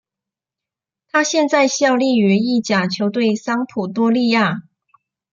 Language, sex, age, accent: Chinese, female, 19-29, 出生地：广东省